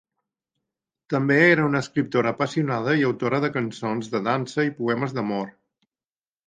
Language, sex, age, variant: Catalan, male, 50-59, Central